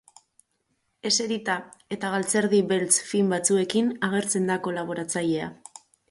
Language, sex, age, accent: Basque, female, 30-39, Mendebalekoa (Araba, Bizkaia, Gipuzkoako mendebaleko herri batzuk)